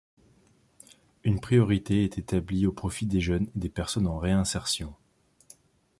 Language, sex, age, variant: French, male, 19-29, Français de métropole